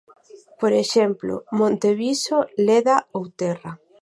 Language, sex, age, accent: Galician, female, 30-39, Atlántico (seseo e gheada)